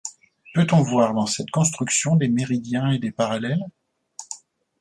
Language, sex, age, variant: French, male, 50-59, Français de métropole